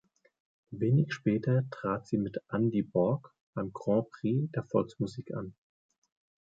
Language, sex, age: German, male, 30-39